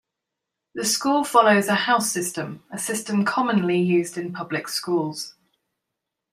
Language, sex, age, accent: English, female, 40-49, England English